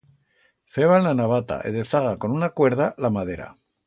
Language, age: Aragonese, 60-69